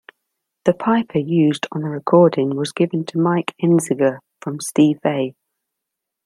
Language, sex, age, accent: English, female, 30-39, England English